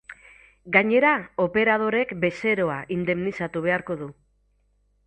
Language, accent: Basque, Mendebalekoa (Araba, Bizkaia, Gipuzkoako mendebaleko herri batzuk)